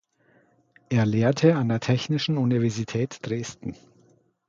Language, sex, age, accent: German, male, 40-49, Deutschland Deutsch